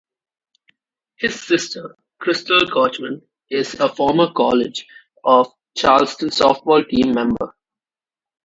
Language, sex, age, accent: English, male, under 19, India and South Asia (India, Pakistan, Sri Lanka)